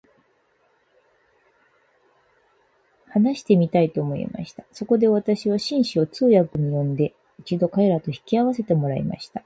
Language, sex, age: Japanese, female, 30-39